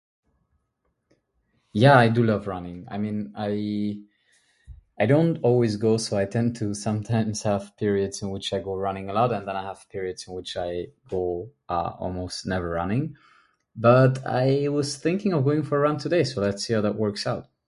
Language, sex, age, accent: English, male, 19-29, German English